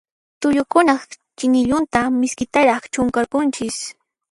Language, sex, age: Puno Quechua, female, 19-29